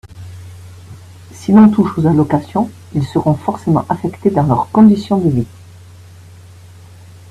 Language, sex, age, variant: French, female, 60-69, Français de métropole